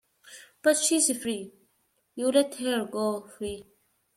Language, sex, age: English, female, 40-49